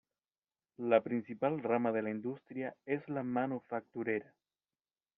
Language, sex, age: Spanish, male, 30-39